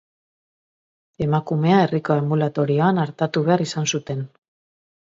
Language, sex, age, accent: Basque, female, 30-39, Mendebalekoa (Araba, Bizkaia, Gipuzkoako mendebaleko herri batzuk)